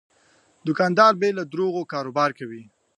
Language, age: Pashto, 19-29